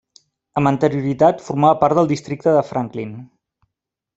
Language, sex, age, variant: Catalan, male, 30-39, Central